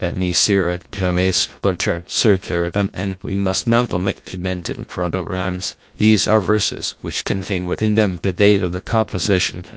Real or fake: fake